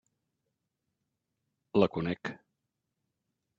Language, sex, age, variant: Catalan, male, 50-59, Central